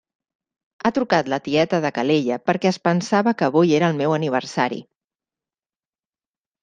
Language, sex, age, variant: Catalan, female, 40-49, Central